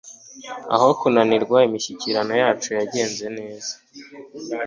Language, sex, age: Kinyarwanda, male, 19-29